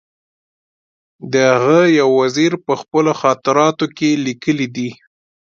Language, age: Pashto, 19-29